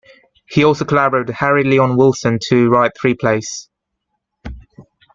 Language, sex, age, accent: English, male, 19-29, England English